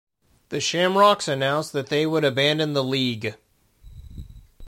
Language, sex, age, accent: English, male, 30-39, United States English